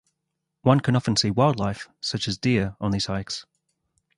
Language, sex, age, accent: English, male, 30-39, Australian English